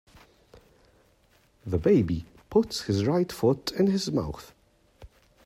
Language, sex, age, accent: English, male, 30-39, England English